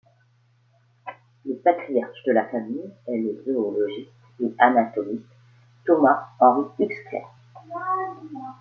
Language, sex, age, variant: French, female, 50-59, Français de métropole